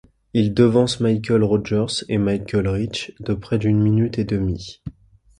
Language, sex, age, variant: French, male, 19-29, Français de métropole